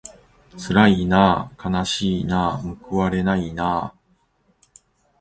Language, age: Japanese, 40-49